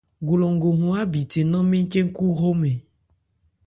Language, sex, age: Ebrié, female, 30-39